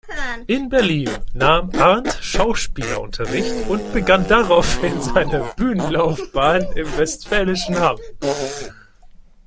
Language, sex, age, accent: German, male, 19-29, Deutschland Deutsch